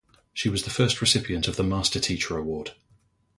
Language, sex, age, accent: English, male, 30-39, England English